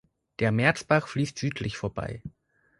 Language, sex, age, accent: German, male, 30-39, Deutschland Deutsch